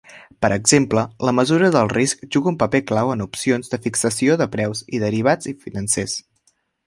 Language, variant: Catalan, Central